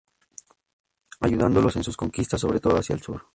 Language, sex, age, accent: Spanish, male, 19-29, México